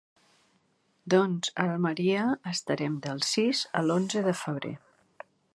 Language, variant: Catalan, Central